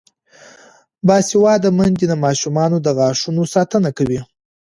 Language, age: Pashto, 30-39